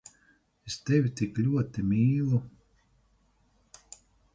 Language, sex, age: Latvian, male, 50-59